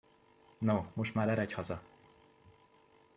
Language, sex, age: Hungarian, male, 19-29